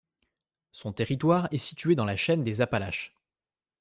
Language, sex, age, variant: French, male, 19-29, Français de métropole